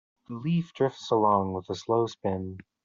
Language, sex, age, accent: English, male, under 19, United States English